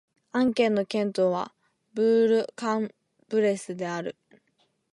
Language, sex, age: Japanese, female, 19-29